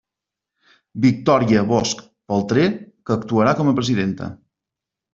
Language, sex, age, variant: Catalan, male, 40-49, Central